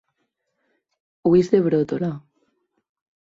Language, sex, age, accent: Catalan, female, 19-29, valencià; apitxat